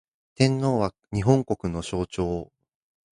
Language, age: Japanese, 19-29